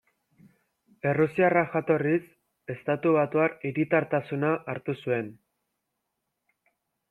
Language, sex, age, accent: Basque, male, under 19, Mendebalekoa (Araba, Bizkaia, Gipuzkoako mendebaleko herri batzuk)